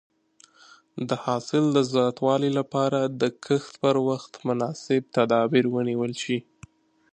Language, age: Pashto, 19-29